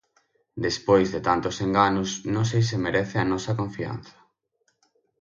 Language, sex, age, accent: Galician, male, 19-29, Central (gheada); Oriental (común en zona oriental); Normativo (estándar)